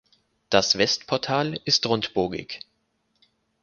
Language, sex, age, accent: German, male, 19-29, Deutschland Deutsch